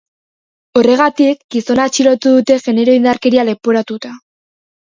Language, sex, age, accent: Basque, female, under 19, Mendebalekoa (Araba, Bizkaia, Gipuzkoako mendebaleko herri batzuk)